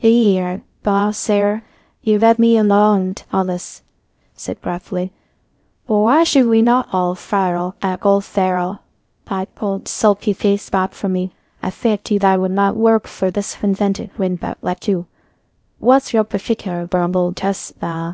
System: TTS, VITS